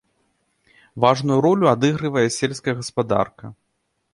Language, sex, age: Belarusian, male, 30-39